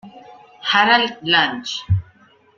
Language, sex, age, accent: Spanish, female, 30-39, España: Centro-Sur peninsular (Madrid, Toledo, Castilla-La Mancha)